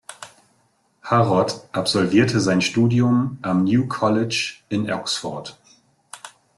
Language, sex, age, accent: German, male, 40-49, Deutschland Deutsch